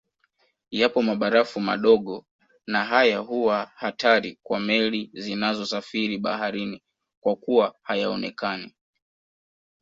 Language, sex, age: Swahili, male, 19-29